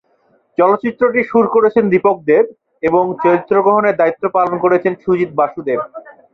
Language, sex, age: Bengali, male, 30-39